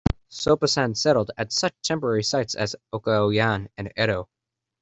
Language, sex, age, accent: English, male, under 19, United States English